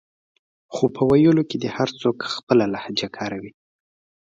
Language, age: Pashto, 19-29